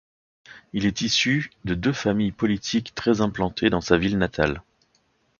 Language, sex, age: French, male, 40-49